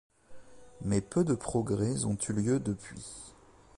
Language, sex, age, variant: French, male, 40-49, Français de métropole